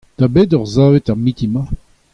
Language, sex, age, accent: Breton, male, 60-69, Kerneveg